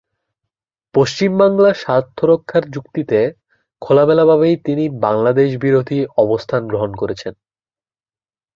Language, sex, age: Bengali, male, under 19